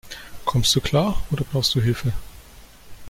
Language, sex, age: German, male, 19-29